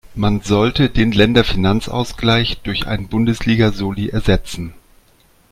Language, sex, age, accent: German, male, 40-49, Deutschland Deutsch